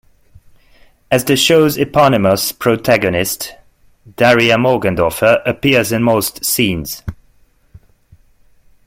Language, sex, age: English, male, 30-39